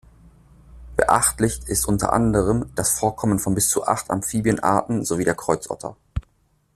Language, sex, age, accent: German, male, 19-29, Deutschland Deutsch